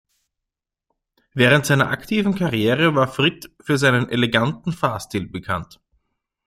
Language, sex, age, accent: German, male, 19-29, Österreichisches Deutsch